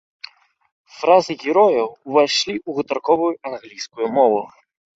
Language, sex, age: Belarusian, male, 19-29